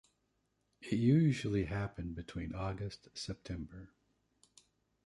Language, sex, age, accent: English, male, 60-69, United States English